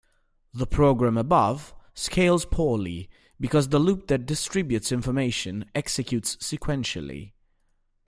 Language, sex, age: English, male, 30-39